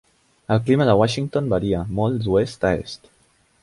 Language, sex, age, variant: Catalan, male, 19-29, Central